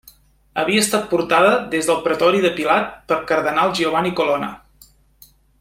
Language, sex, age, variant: Catalan, male, 30-39, Central